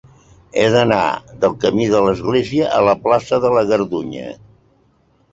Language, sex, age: Catalan, male, 70-79